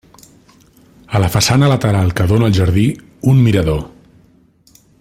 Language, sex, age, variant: Catalan, male, 40-49, Central